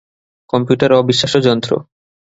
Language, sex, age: Bengali, male, 19-29